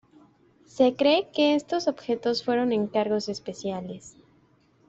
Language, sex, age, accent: Spanish, female, 19-29, México